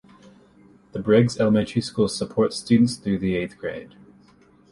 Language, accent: English, United States English